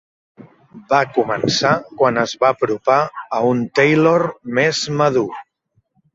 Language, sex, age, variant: Catalan, male, 40-49, Central